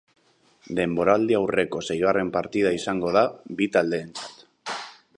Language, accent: Basque, Mendebalekoa (Araba, Bizkaia, Gipuzkoako mendebaleko herri batzuk)